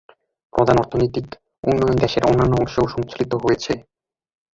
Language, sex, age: Bengali, male, 19-29